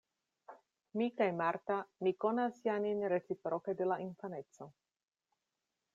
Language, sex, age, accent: Esperanto, female, 40-49, Internacia